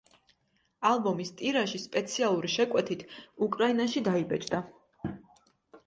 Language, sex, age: Georgian, female, 19-29